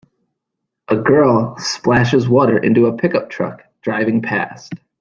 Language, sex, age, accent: English, male, 30-39, United States English